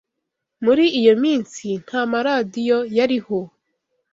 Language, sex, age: Kinyarwanda, female, 19-29